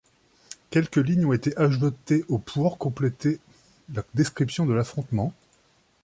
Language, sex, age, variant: French, male, 30-39, Français de métropole